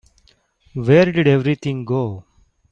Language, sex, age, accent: English, male, 40-49, India and South Asia (India, Pakistan, Sri Lanka)